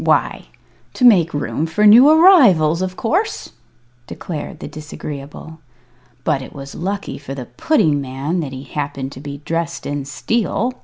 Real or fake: real